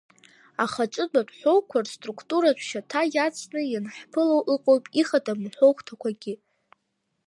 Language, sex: Abkhazian, female